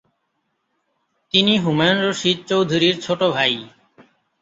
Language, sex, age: Bengali, male, 30-39